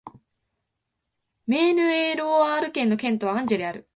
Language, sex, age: Japanese, female, 19-29